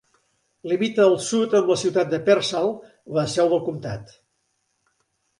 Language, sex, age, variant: Catalan, male, 60-69, Central